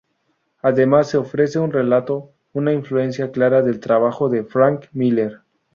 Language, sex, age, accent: Spanish, male, 19-29, México